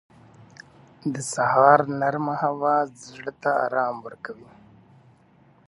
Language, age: Pashto, 19-29